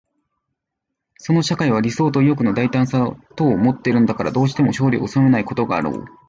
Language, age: Japanese, 19-29